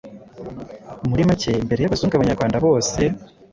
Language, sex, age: Kinyarwanda, male, 19-29